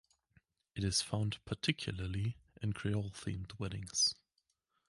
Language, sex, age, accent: English, male, 19-29, England English